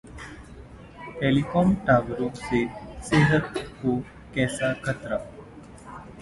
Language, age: Hindi, 30-39